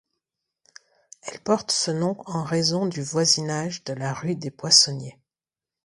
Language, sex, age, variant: French, female, 40-49, Français de métropole